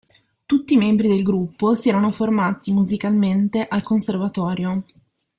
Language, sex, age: Italian, female, 30-39